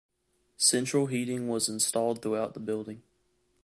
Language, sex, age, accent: English, male, 19-29, United States English